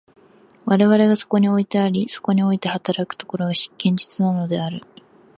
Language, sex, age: Japanese, female, under 19